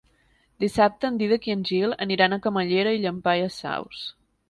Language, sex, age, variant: Catalan, female, 19-29, Septentrional